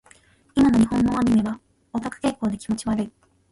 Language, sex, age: Japanese, female, 19-29